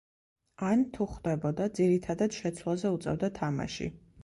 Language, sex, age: Georgian, female, 30-39